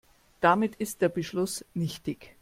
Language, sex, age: German, female, 50-59